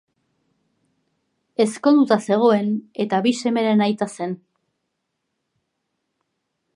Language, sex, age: Basque, female, 50-59